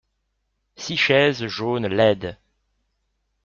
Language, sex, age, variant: French, male, 40-49, Français de métropole